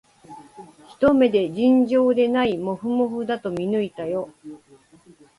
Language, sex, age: Japanese, female, 50-59